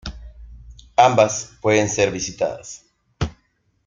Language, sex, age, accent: Spanish, male, 30-39, Andino-Pacífico: Colombia, Perú, Ecuador, oeste de Bolivia y Venezuela andina